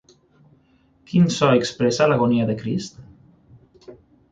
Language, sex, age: Catalan, male, 30-39